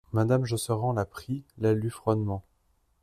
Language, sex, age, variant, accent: French, male, 19-29, Français d'Europe, Français de Suisse